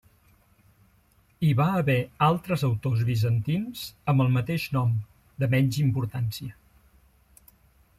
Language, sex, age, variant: Catalan, male, 50-59, Central